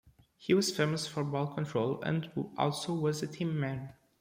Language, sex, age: English, male, 19-29